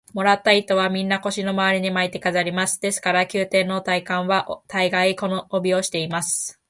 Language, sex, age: Japanese, female, 19-29